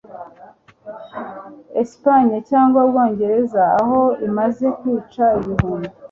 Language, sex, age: Kinyarwanda, female, 40-49